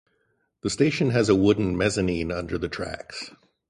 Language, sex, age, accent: English, male, 50-59, United States English